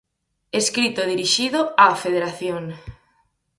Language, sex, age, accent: Galician, female, 19-29, Normativo (estándar)